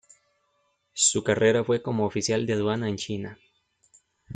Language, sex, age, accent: Spanish, male, 19-29, América central